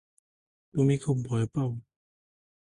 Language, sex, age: Bengali, male, 19-29